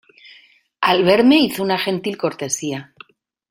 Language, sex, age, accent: Spanish, female, 50-59, España: Norte peninsular (Asturias, Castilla y León, Cantabria, País Vasco, Navarra, Aragón, La Rioja, Guadalajara, Cuenca)